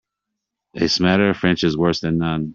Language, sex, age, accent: English, male, 50-59, United States English